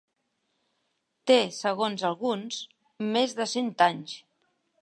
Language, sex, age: Catalan, female, 60-69